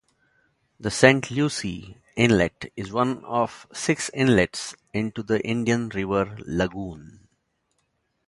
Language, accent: English, India and South Asia (India, Pakistan, Sri Lanka)